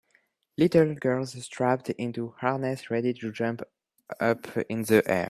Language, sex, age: English, male, under 19